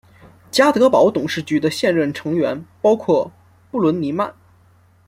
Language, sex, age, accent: Chinese, male, 19-29, 出生地：辽宁省